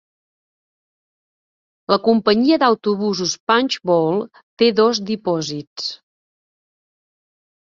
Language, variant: Catalan, Central